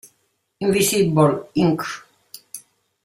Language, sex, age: Italian, female, 60-69